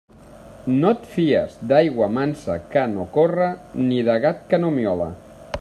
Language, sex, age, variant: Catalan, male, 40-49, Central